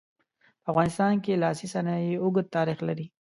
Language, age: Pashto, 19-29